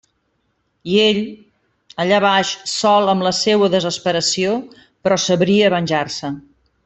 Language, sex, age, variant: Catalan, female, 50-59, Central